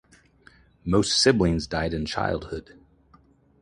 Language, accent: English, United States English